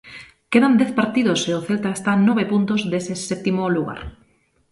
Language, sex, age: Galician, female, 30-39